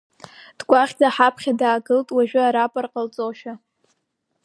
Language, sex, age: Abkhazian, female, 19-29